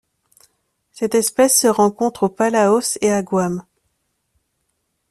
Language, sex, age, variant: French, female, 30-39, Français de métropole